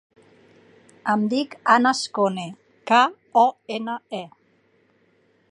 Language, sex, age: Catalan, female, 40-49